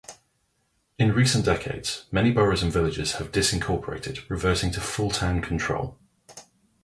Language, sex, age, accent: English, male, 30-39, England English